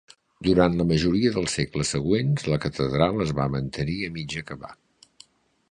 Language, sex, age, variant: Catalan, male, 60-69, Central